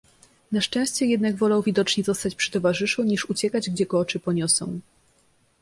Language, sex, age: Polish, female, 19-29